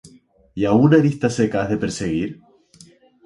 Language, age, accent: Spanish, 19-29, España: Islas Canarias